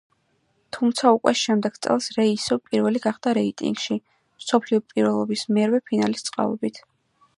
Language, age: Georgian, under 19